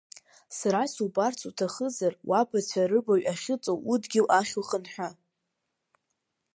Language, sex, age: Abkhazian, female, under 19